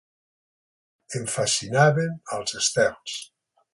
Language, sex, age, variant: Catalan, male, 60-69, Central